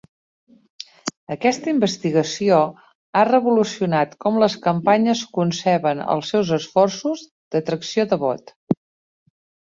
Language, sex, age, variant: Catalan, female, 40-49, Central